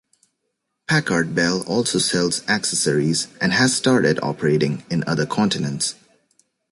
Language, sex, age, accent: English, male, 19-29, United States English